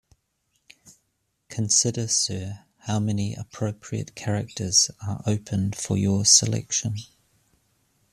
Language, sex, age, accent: English, male, 50-59, New Zealand English